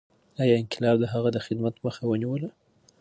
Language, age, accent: Pashto, 19-29, معیاري پښتو